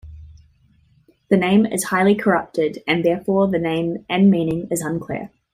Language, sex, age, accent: English, female, 19-29, New Zealand English